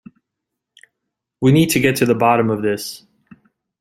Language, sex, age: English, male, 30-39